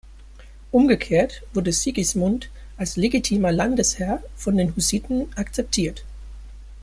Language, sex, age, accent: German, male, 19-29, Deutschland Deutsch